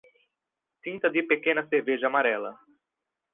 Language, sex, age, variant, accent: Portuguese, male, 19-29, Portuguese (Brasil), Nordestino